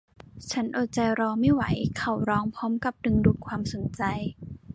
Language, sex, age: Thai, female, 19-29